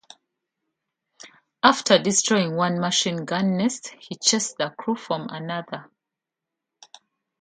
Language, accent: English, United States English